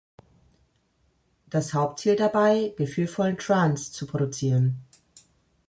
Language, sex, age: German, female, 40-49